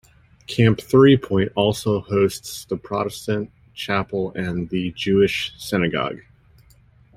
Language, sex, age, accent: English, male, 30-39, United States English